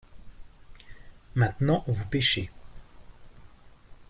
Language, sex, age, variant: French, male, 19-29, Français de métropole